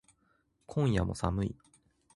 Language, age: Japanese, 19-29